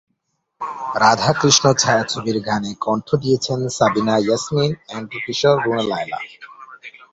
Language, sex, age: Bengali, male, under 19